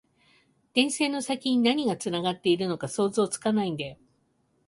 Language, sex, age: Japanese, female, 50-59